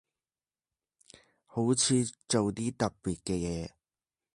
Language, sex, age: Cantonese, male, under 19